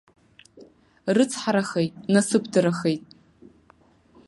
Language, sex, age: Abkhazian, female, 19-29